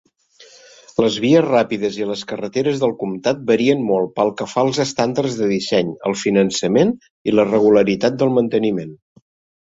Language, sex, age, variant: Catalan, male, 60-69, Central